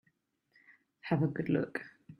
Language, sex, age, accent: English, female, 30-39, England English